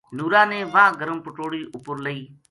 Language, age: Gujari, 40-49